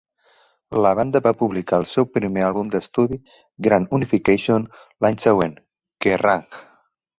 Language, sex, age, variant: Catalan, male, 30-39, Central